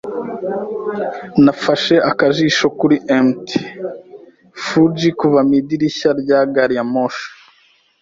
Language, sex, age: Kinyarwanda, female, 19-29